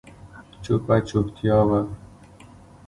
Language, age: Pashto, 19-29